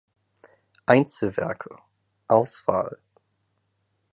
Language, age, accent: German, 19-29, Deutschland Deutsch